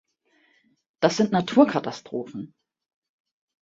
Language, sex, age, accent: German, female, 50-59, Deutschland Deutsch